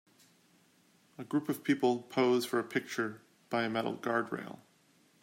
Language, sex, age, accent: English, male, 30-39, United States English